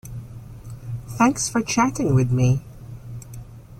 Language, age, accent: English, 40-49, Filipino